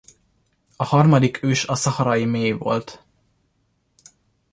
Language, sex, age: Hungarian, male, 19-29